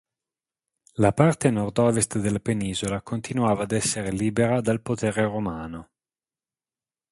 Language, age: Italian, 40-49